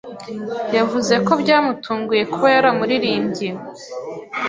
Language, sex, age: Kinyarwanda, female, 19-29